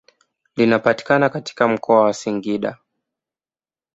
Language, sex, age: Swahili, male, 19-29